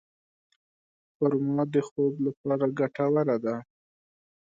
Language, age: Pashto, 19-29